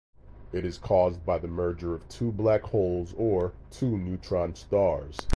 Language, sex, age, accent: English, male, 40-49, United States English